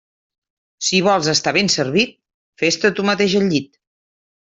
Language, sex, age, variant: Catalan, female, 50-59, Central